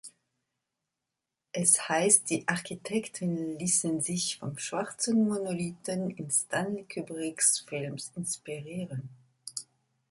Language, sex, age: German, female, 50-59